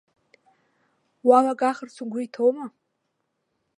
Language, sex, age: Abkhazian, female, under 19